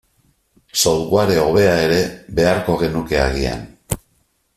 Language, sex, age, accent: Basque, male, 50-59, Mendebalekoa (Araba, Bizkaia, Gipuzkoako mendebaleko herri batzuk)